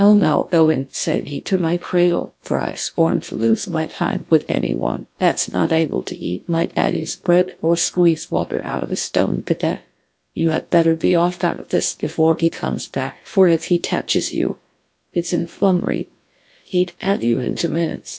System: TTS, GlowTTS